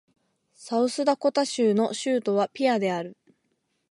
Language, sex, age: Japanese, female, 19-29